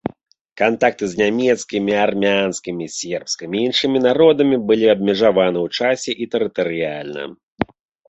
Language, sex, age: Belarusian, male, 30-39